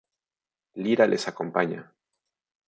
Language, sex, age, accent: Spanish, male, 30-39, México